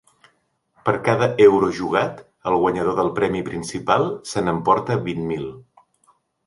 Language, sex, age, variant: Catalan, male, 50-59, Central